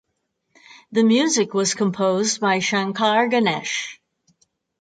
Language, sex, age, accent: English, female, 60-69, United States English